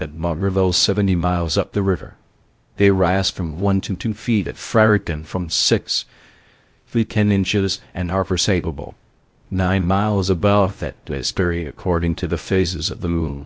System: TTS, VITS